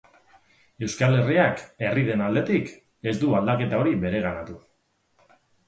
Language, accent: Basque, Mendebalekoa (Araba, Bizkaia, Gipuzkoako mendebaleko herri batzuk)